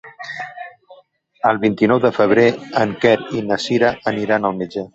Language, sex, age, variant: Catalan, male, 30-39, Central